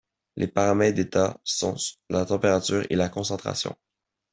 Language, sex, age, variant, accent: French, male, under 19, Français d'Amérique du Nord, Français du Canada